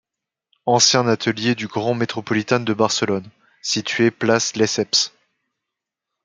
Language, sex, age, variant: French, male, 19-29, Français de métropole